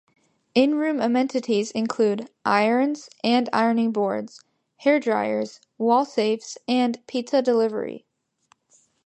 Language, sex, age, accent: English, female, under 19, United States English